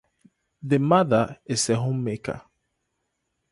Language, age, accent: English, 19-29, United States English; Southern African (South Africa, Zimbabwe, Namibia)